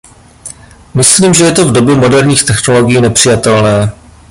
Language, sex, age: Czech, male, 40-49